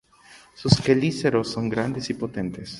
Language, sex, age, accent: Spanish, male, 19-29, México